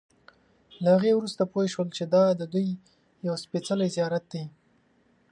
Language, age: Pashto, 19-29